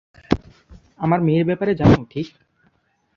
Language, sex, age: Bengali, male, under 19